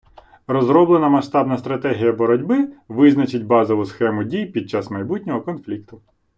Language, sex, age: Ukrainian, male, 30-39